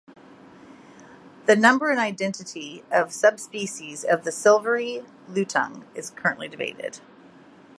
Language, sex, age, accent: English, female, 40-49, United States English